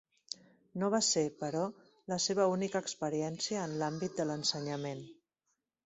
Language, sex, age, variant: Catalan, female, 30-39, Central